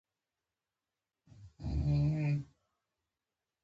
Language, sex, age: Pashto, female, 30-39